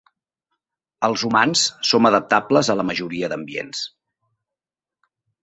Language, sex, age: Catalan, male, 50-59